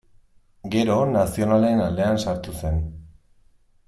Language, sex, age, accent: Basque, male, 30-39, Mendebalekoa (Araba, Bizkaia, Gipuzkoako mendebaleko herri batzuk)